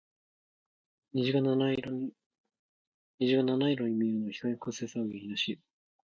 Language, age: Japanese, 19-29